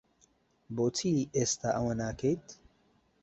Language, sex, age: Central Kurdish, male, 19-29